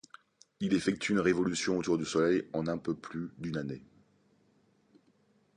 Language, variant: French, Français de métropole